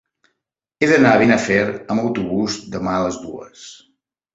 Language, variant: Catalan, Central